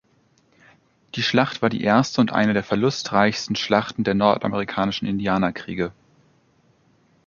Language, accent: German, Deutschland Deutsch